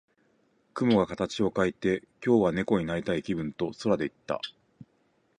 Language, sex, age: Japanese, male, 40-49